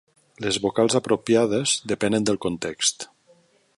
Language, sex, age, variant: Catalan, male, 50-59, Nord-Occidental